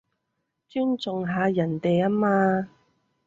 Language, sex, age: Cantonese, female, 30-39